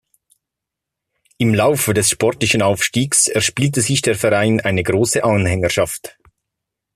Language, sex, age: German, male, 30-39